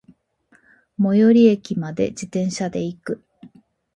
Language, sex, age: Japanese, female, 40-49